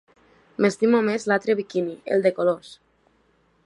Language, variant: Catalan, Septentrional